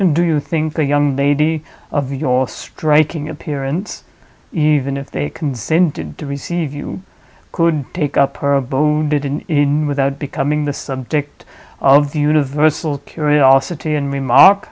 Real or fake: real